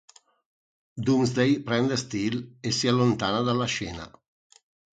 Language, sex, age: Italian, male, 40-49